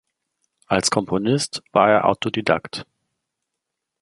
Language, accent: German, Deutschland Deutsch